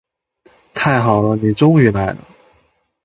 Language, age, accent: Chinese, 19-29, 出生地：江西省